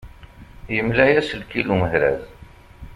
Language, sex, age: Kabyle, male, 40-49